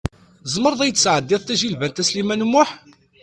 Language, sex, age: Kabyle, male, 30-39